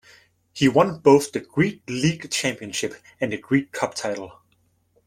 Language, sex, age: English, male, 19-29